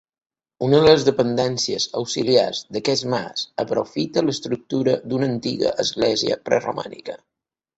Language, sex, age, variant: Catalan, male, 50-59, Balear